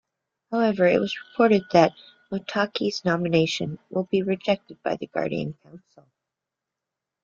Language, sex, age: English, female, 50-59